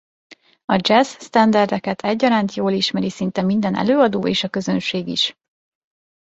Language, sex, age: Hungarian, female, 19-29